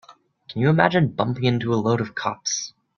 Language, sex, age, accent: English, male, under 19, Canadian English